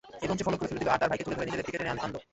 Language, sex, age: Bengali, male, under 19